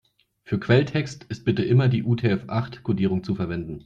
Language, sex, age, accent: German, male, 40-49, Deutschland Deutsch